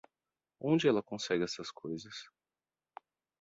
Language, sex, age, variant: Portuguese, male, 30-39, Portuguese (Brasil)